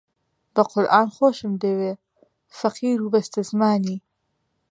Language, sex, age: Central Kurdish, female, 30-39